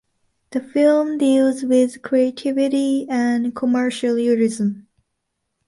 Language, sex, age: English, female, 19-29